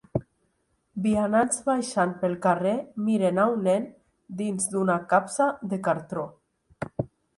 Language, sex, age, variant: Catalan, female, 19-29, Nord-Occidental